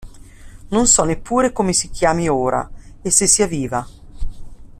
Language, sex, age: Italian, female, 50-59